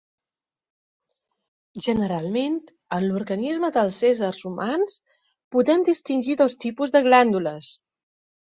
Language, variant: Catalan, Balear